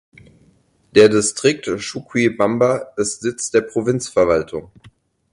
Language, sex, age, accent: German, male, 19-29, Deutschland Deutsch